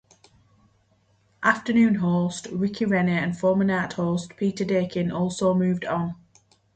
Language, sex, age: English, female, 30-39